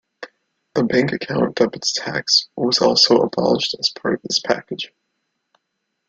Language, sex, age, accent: English, male, 19-29, United States English